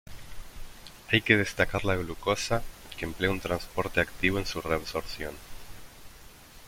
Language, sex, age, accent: Spanish, male, 30-39, Rioplatense: Argentina, Uruguay, este de Bolivia, Paraguay